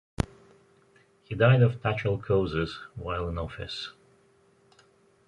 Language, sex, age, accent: English, male, 40-49, England English